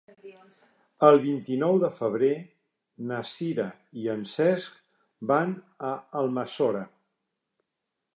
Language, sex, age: Catalan, male, 60-69